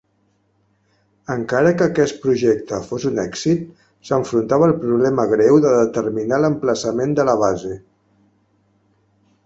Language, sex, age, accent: Catalan, male, 50-59, Barceloní